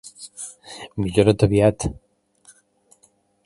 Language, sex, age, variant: Catalan, male, 60-69, Central